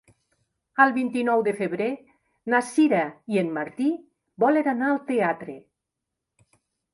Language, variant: Catalan, Central